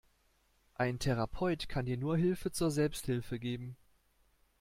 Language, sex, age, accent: German, male, 40-49, Deutschland Deutsch